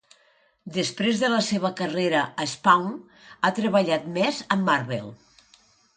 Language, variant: Catalan, Nord-Occidental